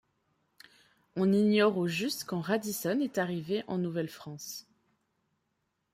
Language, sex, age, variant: French, female, 19-29, Français de métropole